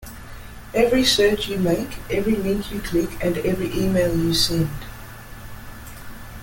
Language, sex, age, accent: English, female, 50-59, Australian English